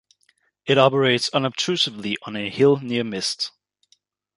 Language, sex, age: English, male, under 19